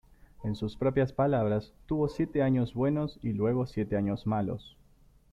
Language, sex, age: Spanish, male, 19-29